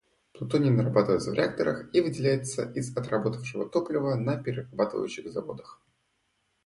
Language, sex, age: Russian, male, 19-29